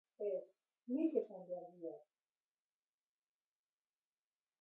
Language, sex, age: Basque, female, 60-69